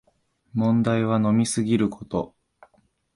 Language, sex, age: Japanese, male, 19-29